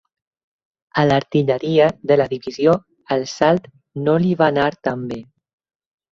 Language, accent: Catalan, valencià